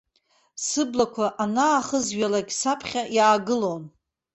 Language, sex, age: Abkhazian, female, 50-59